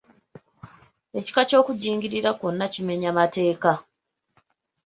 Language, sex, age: Ganda, female, 19-29